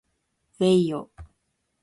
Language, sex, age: Japanese, female, under 19